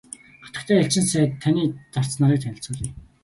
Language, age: Mongolian, 19-29